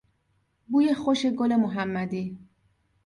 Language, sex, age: Persian, female, 30-39